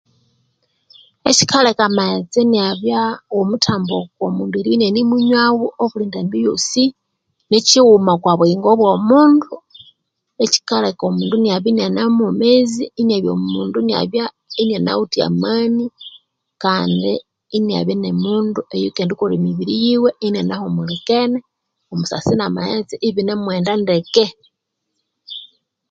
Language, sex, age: Konzo, female, 40-49